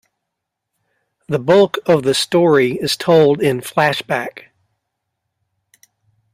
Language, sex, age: English, male, 50-59